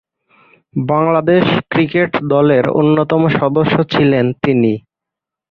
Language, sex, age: Bengali, male, 30-39